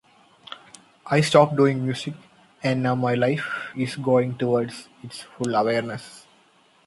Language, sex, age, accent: English, male, 19-29, India and South Asia (India, Pakistan, Sri Lanka)